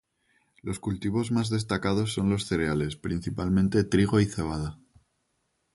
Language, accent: Spanish, España: Centro-Sur peninsular (Madrid, Toledo, Castilla-La Mancha)